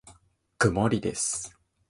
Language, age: Japanese, 19-29